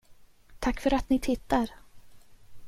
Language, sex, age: Swedish, female, 19-29